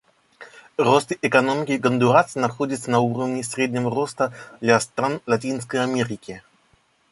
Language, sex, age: Russian, male, 19-29